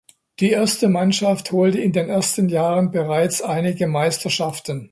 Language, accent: German, Deutschland Deutsch